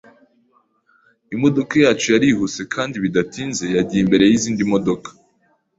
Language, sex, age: Kinyarwanda, female, 19-29